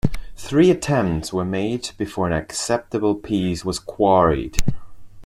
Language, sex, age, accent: English, male, 19-29, United States English